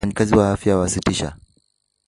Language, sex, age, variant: Swahili, male, 19-29, Kiswahili cha Bara ya Kenya